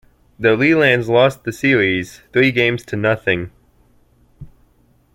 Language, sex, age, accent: English, male, under 19, United States English